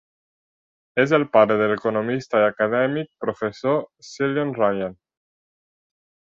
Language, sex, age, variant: Catalan, male, under 19, Nord-Occidental